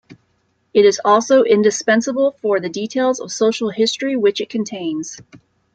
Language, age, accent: English, 30-39, United States English